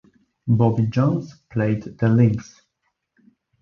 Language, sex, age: English, male, 30-39